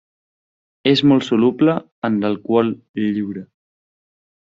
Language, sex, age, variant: Catalan, male, 19-29, Central